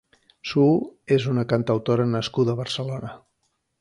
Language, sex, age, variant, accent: Catalan, male, 50-59, Central, central